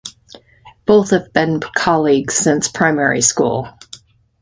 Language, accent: English, United States English